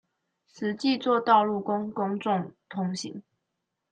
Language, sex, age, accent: Chinese, female, 19-29, 出生地：臺南市